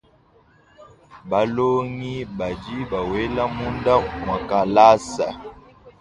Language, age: Luba-Lulua, 19-29